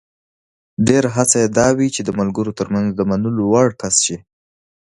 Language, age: Pashto, 19-29